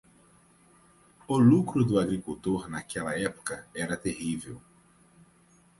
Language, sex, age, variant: Portuguese, male, 30-39, Portuguese (Brasil)